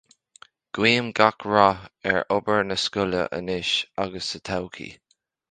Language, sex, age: Irish, male, 19-29